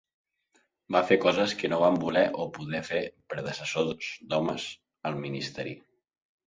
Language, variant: Catalan, Central